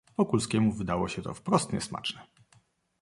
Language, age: Polish, 40-49